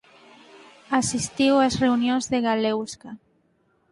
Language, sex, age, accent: Galician, female, 19-29, Normativo (estándar)